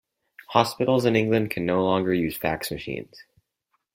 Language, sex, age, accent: English, male, under 19, United States English